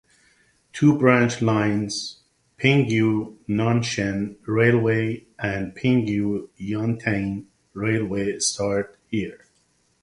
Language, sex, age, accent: English, male, 50-59, United States English